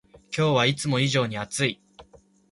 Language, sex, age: Japanese, male, 19-29